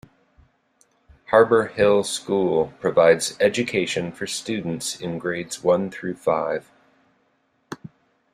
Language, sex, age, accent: English, male, 50-59, United States English